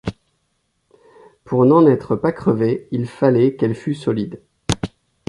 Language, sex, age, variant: French, male, 40-49, Français de métropole